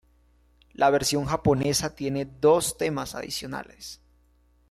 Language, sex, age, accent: Spanish, male, 19-29, Caribe: Cuba, Venezuela, Puerto Rico, República Dominicana, Panamá, Colombia caribeña, México caribeño, Costa del golfo de México